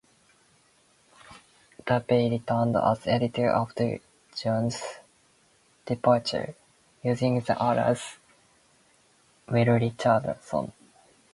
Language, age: English, 19-29